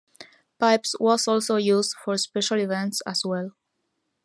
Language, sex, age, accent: English, female, 19-29, United States English